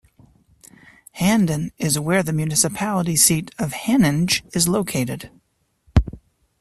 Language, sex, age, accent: English, male, 30-39, United States English